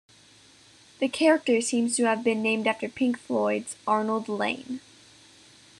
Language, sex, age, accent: English, female, under 19, United States English